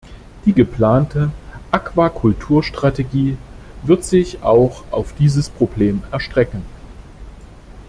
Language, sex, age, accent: German, male, 40-49, Deutschland Deutsch